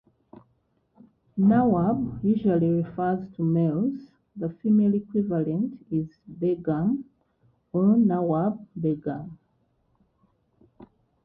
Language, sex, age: English, female, 40-49